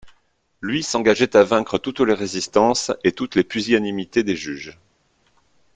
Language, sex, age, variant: French, male, 30-39, Français de métropole